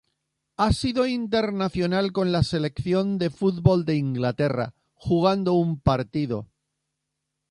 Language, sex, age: Spanish, female, 70-79